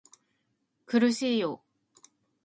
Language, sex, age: Japanese, female, 19-29